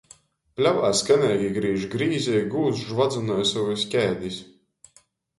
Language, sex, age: Latgalian, male, 19-29